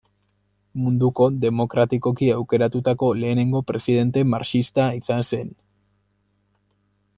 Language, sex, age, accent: Basque, male, 19-29, Mendebalekoa (Araba, Bizkaia, Gipuzkoako mendebaleko herri batzuk)